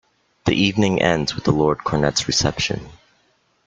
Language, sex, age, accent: English, male, 19-29, United States English